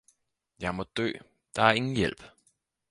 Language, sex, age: Danish, male, 19-29